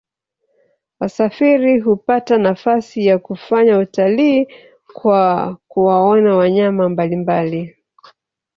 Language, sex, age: Swahili, female, 50-59